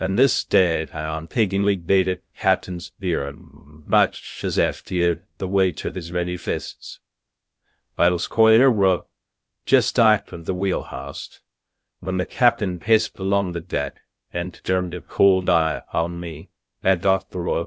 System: TTS, VITS